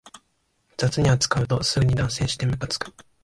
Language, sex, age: Japanese, male, 19-29